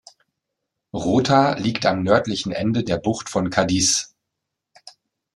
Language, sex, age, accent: German, male, 40-49, Deutschland Deutsch